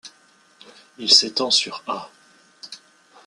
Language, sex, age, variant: French, male, 30-39, Français de métropole